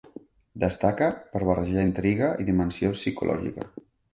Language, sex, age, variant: Catalan, male, 40-49, Central